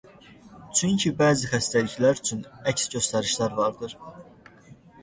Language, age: Azerbaijani, 19-29